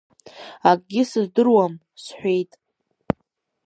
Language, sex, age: Abkhazian, female, under 19